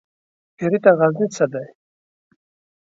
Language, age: Pashto, 19-29